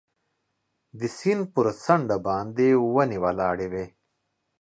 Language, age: Pashto, 30-39